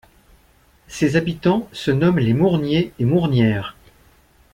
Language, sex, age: French, male, 50-59